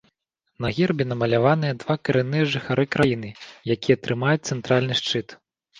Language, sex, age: Belarusian, male, 30-39